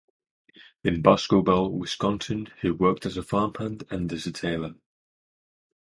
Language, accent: English, England English